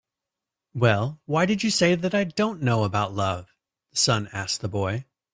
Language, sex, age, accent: English, male, 30-39, United States English